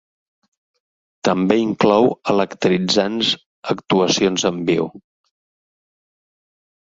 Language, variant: Catalan, Central